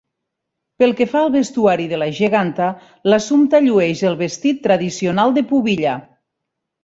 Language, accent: Catalan, Ebrenc